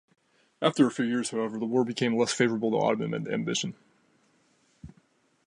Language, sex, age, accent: English, male, 19-29, United States English